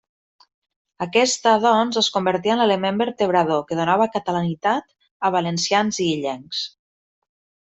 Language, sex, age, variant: Catalan, female, 30-39, Septentrional